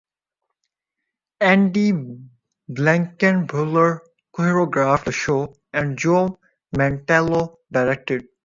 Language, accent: English, India and South Asia (India, Pakistan, Sri Lanka)